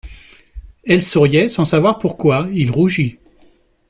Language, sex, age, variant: French, male, 40-49, Français de métropole